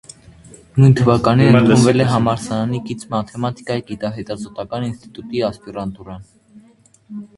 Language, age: Armenian, under 19